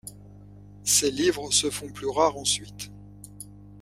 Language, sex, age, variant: French, male, 60-69, Français de métropole